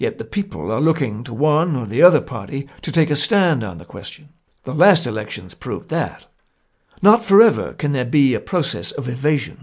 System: none